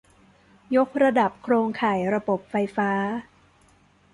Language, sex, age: Thai, female, 19-29